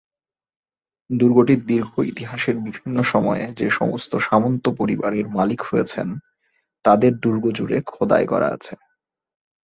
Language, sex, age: Bengali, male, 19-29